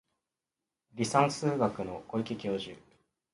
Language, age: Japanese, 19-29